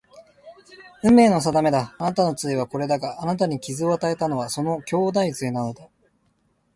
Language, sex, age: Japanese, male, 30-39